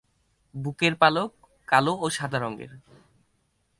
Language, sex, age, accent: Bengali, male, 19-29, Bengali